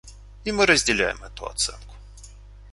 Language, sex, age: Russian, male, 19-29